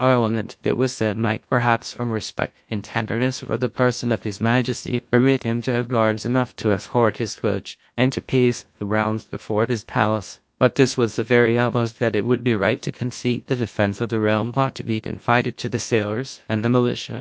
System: TTS, GlowTTS